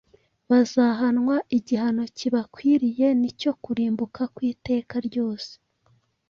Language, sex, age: Kinyarwanda, female, 30-39